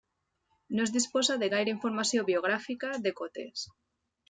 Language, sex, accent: Catalan, female, valencià